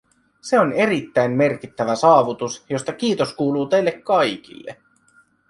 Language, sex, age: Finnish, male, 19-29